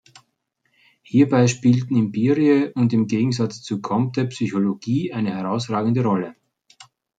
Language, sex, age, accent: German, male, 40-49, Österreichisches Deutsch